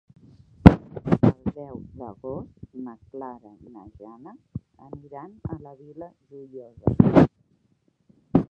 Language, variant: Catalan, Central